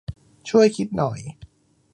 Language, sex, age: Thai, male, 19-29